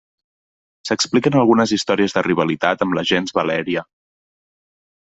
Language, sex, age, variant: Catalan, male, 30-39, Central